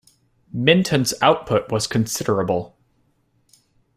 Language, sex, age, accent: English, male, under 19, United States English